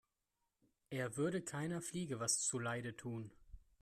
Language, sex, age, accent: German, male, 30-39, Deutschland Deutsch